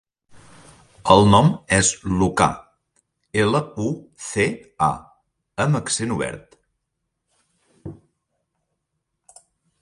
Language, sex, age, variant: Catalan, male, 40-49, Septentrional